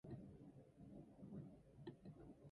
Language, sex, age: English, female, 19-29